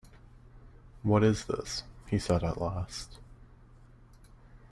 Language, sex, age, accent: English, male, under 19, United States English